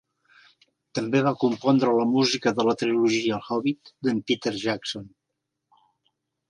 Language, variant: Catalan, Central